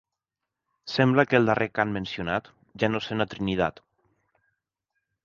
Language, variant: Catalan, Central